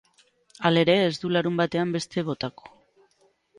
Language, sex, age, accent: Basque, female, 40-49, Mendebalekoa (Araba, Bizkaia, Gipuzkoako mendebaleko herri batzuk)